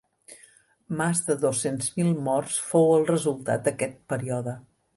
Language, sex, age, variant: Catalan, female, 60-69, Central